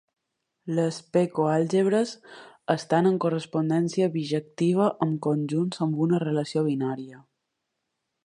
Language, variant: Catalan, Balear